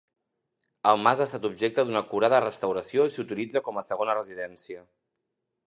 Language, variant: Catalan, Central